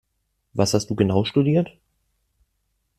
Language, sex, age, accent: German, male, 19-29, Deutschland Deutsch